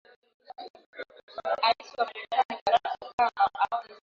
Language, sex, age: Swahili, female, 19-29